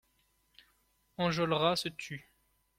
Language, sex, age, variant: French, male, 19-29, Français de métropole